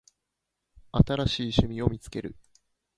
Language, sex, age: Japanese, male, 30-39